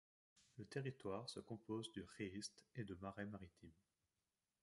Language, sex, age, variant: French, male, 40-49, Français de métropole